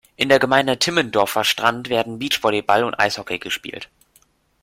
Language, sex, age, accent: German, male, under 19, Deutschland Deutsch